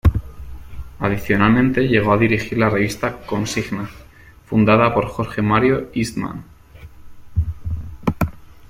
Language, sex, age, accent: Spanish, male, 19-29, España: Centro-Sur peninsular (Madrid, Toledo, Castilla-La Mancha)